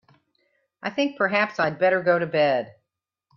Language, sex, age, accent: English, female, 50-59, United States English